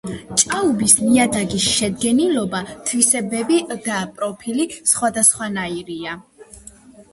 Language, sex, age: Georgian, female, 60-69